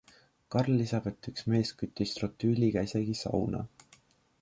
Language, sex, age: Estonian, male, 19-29